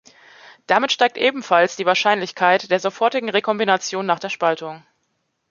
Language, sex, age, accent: German, female, 30-39, Deutschland Deutsch